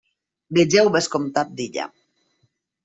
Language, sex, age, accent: Catalan, female, 30-39, valencià